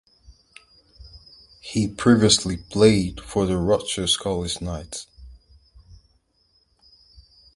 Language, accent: English, United States English